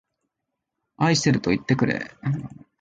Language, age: Japanese, 19-29